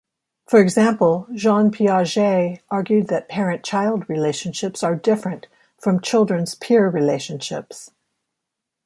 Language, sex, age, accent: English, female, 60-69, United States English